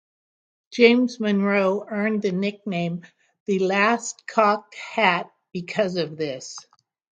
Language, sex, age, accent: English, female, 60-69, United States English